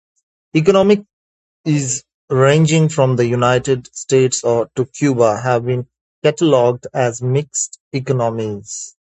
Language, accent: English, India and South Asia (India, Pakistan, Sri Lanka)